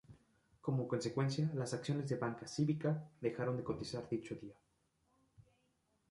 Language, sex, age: Spanish, male, 19-29